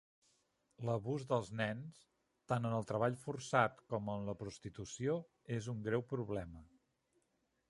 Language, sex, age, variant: Catalan, male, 50-59, Central